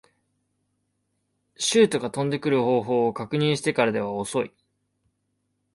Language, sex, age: Japanese, male, 19-29